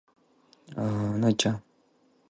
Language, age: English, 19-29